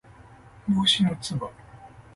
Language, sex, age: Japanese, male, 30-39